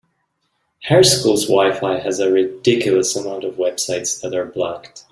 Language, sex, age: English, male, 30-39